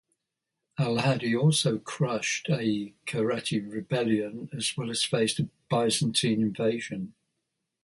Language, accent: English, England English